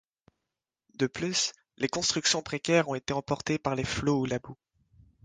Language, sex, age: French, male, 19-29